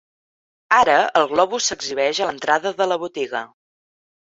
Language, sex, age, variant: Catalan, female, 19-29, Central